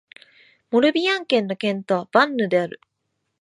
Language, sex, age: Japanese, female, 19-29